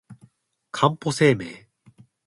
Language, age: Japanese, 19-29